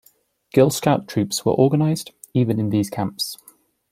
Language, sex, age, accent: English, male, 19-29, England English